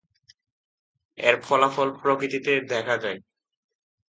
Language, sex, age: Bengali, male, 19-29